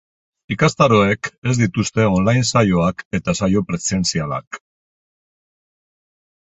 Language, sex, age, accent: Basque, male, 50-59, Mendebalekoa (Araba, Bizkaia, Gipuzkoako mendebaleko herri batzuk)